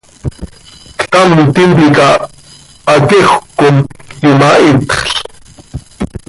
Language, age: Seri, 40-49